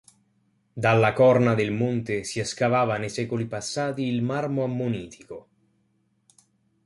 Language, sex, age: Italian, male, under 19